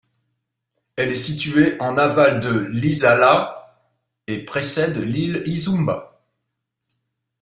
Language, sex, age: French, male, 50-59